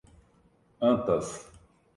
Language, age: Portuguese, 40-49